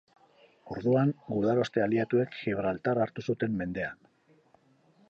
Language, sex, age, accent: Basque, male, 50-59, Mendebalekoa (Araba, Bizkaia, Gipuzkoako mendebaleko herri batzuk)